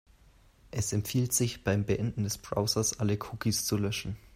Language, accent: German, Deutschland Deutsch